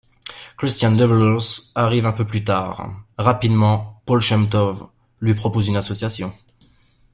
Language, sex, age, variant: French, male, 30-39, Français de métropole